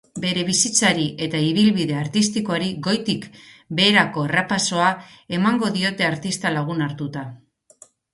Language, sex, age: Basque, female, 40-49